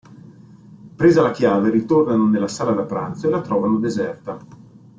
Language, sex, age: Italian, male, 40-49